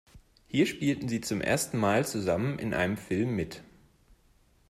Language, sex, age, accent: German, male, 19-29, Deutschland Deutsch